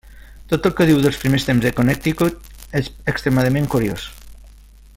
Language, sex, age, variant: Catalan, male, 40-49, Central